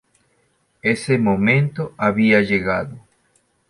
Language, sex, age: Spanish, male, 50-59